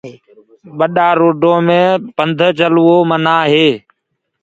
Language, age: Gurgula, 30-39